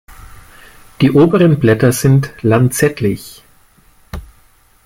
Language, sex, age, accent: German, male, 40-49, Deutschland Deutsch